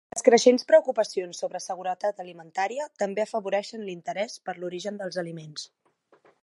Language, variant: Catalan, Central